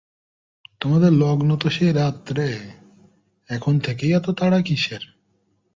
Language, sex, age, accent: Bengali, male, 19-29, প্রমিত